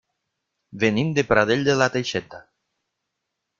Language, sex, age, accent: Catalan, male, 40-49, valencià